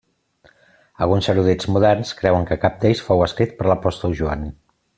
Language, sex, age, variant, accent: Catalan, male, 50-59, Central, central